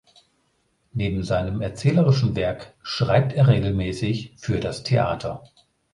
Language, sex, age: German, male, 50-59